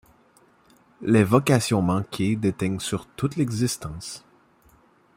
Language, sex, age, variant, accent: French, male, 30-39, Français d'Amérique du Nord, Français du Canada